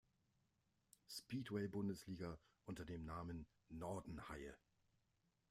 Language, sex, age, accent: German, male, 40-49, Deutschland Deutsch